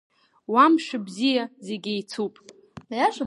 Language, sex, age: Abkhazian, female, 19-29